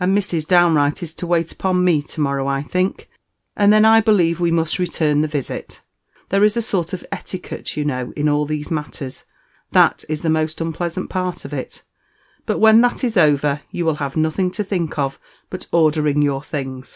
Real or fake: real